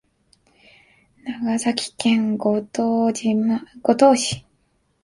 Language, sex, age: Japanese, female, 19-29